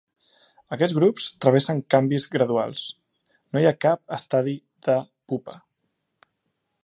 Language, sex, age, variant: Catalan, male, 30-39, Central